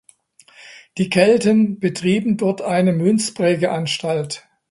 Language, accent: German, Deutschland Deutsch